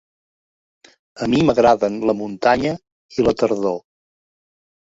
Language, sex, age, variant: Catalan, male, 70-79, Central